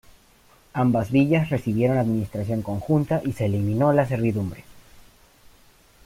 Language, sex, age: Spanish, male, under 19